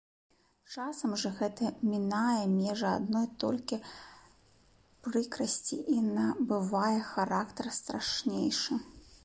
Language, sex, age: Belarusian, female, 30-39